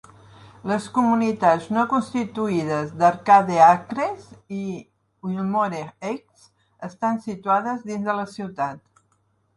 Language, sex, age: Catalan, female, 60-69